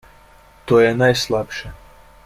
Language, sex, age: Slovenian, male, 30-39